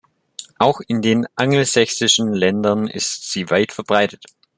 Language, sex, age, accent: German, male, under 19, Deutschland Deutsch